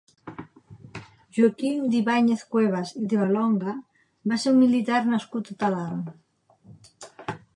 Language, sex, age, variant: Catalan, female, 60-69, Central